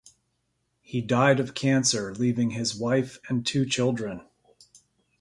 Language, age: English, 50-59